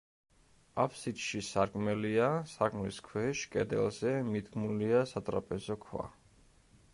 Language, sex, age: Georgian, male, 30-39